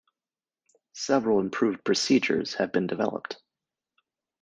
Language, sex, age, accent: English, male, 30-39, United States English